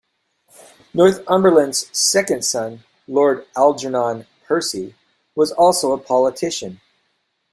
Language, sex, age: English, male, 50-59